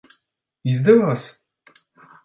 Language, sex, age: Latvian, male, 40-49